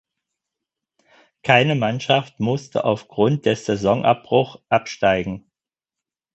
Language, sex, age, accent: German, male, 50-59, Deutschland Deutsch